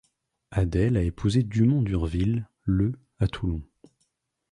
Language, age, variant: French, 30-39, Français de métropole